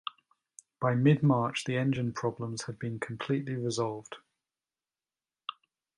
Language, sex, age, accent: English, male, 40-49, England English